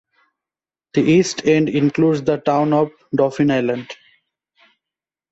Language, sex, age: English, male, 30-39